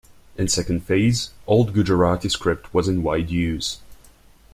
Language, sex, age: English, male, 19-29